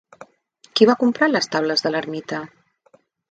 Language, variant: Catalan, Central